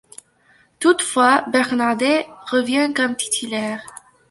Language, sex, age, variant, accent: French, female, 19-29, Français d'Amérique du Nord, Français du Canada